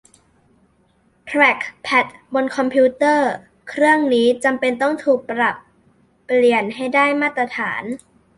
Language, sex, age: Thai, male, under 19